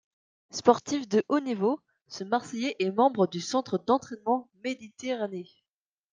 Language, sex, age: French, female, under 19